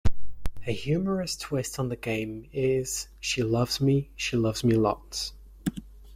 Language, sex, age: English, male, 19-29